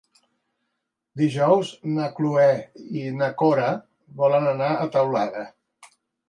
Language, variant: Catalan, Central